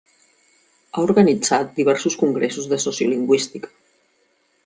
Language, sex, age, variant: Catalan, female, 50-59, Central